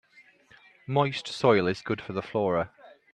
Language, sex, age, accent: English, male, 30-39, England English